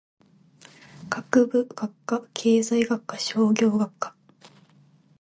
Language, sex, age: Japanese, female, under 19